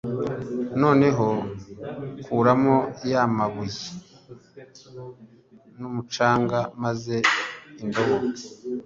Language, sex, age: Kinyarwanda, male, 40-49